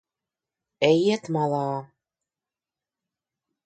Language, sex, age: Latvian, female, 40-49